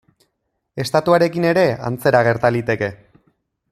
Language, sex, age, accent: Basque, male, 30-39, Erdialdekoa edo Nafarra (Gipuzkoa, Nafarroa)